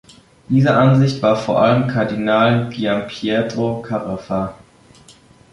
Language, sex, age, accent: German, male, under 19, Deutschland Deutsch